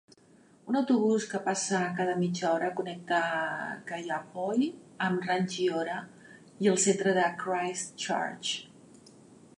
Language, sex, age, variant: Catalan, female, 50-59, Central